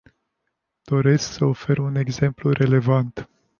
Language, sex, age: Romanian, male, 50-59